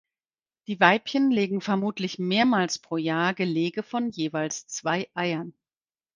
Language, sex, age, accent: German, female, 50-59, Deutschland Deutsch